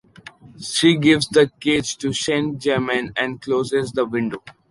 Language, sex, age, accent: English, male, 19-29, India and South Asia (India, Pakistan, Sri Lanka)